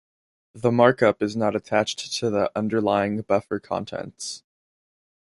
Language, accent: English, United States English